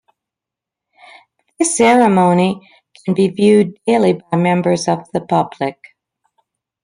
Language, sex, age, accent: English, female, 70-79, United States English